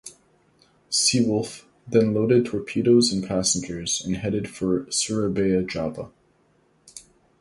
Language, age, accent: English, 19-29, Canadian English